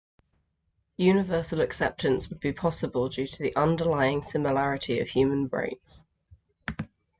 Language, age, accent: English, 19-29, England English